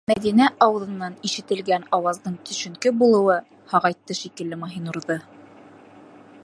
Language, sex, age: Bashkir, female, 19-29